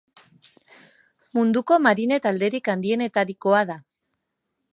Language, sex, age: Basque, female, 30-39